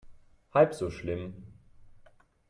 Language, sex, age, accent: German, male, 19-29, Deutschland Deutsch